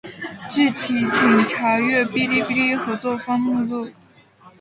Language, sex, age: Chinese, female, 19-29